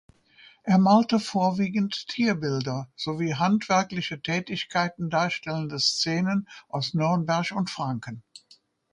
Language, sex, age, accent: German, female, 70-79, Deutschland Deutsch